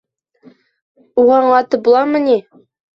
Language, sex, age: Bashkir, female, 19-29